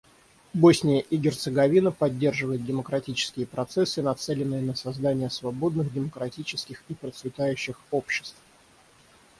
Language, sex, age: Russian, male, 30-39